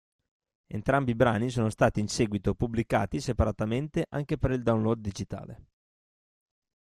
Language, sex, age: Italian, male, 30-39